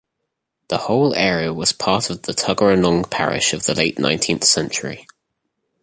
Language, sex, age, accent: English, male, 19-29, England English